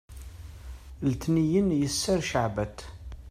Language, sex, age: Kabyle, male, 30-39